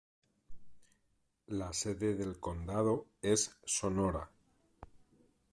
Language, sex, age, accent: Spanish, male, 40-49, España: Centro-Sur peninsular (Madrid, Toledo, Castilla-La Mancha)